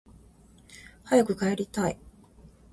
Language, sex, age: Japanese, female, 40-49